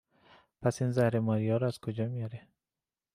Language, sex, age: Persian, male, 19-29